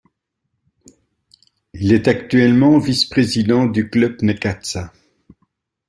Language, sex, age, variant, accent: French, male, 70-79, Français d'Europe, Français de Belgique